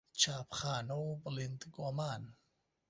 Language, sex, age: Central Kurdish, male, 19-29